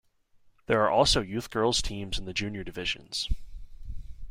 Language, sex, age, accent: English, male, 19-29, United States English